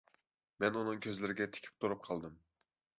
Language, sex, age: Uyghur, male, 19-29